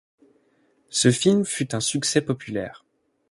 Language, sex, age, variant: French, male, 19-29, Français de métropole